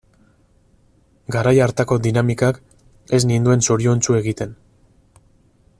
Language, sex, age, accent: Basque, male, 30-39, Mendebalekoa (Araba, Bizkaia, Gipuzkoako mendebaleko herri batzuk)